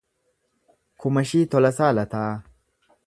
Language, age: Oromo, 30-39